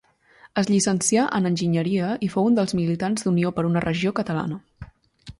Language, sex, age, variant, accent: Catalan, female, 19-29, Central, central